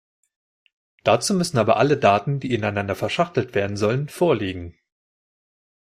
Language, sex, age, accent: German, male, 30-39, Deutschland Deutsch